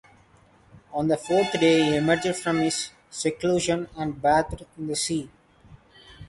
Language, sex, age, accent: English, male, 19-29, India and South Asia (India, Pakistan, Sri Lanka)